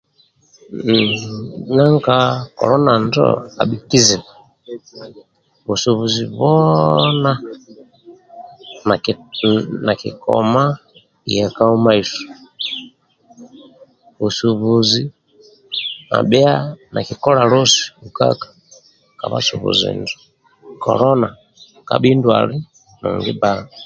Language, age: Amba (Uganda), 30-39